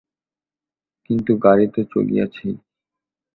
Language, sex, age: Bengali, male, 19-29